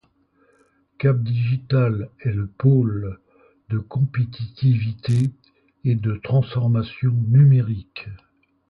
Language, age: French, 70-79